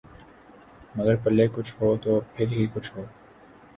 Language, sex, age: Urdu, male, 19-29